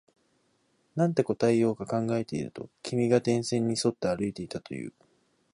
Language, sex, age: Japanese, male, 19-29